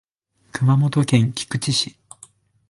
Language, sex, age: Japanese, male, 19-29